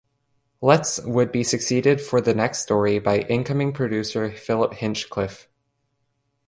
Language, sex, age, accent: English, male, under 19, Canadian English